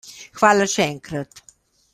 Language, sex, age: Slovenian, female, 60-69